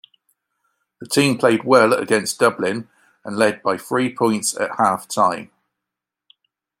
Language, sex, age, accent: English, male, 40-49, England English